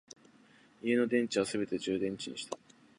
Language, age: Japanese, under 19